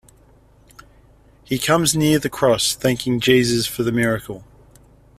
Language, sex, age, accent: English, male, 30-39, Australian English